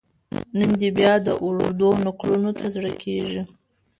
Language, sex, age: Pashto, female, under 19